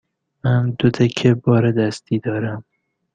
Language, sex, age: Persian, male, 19-29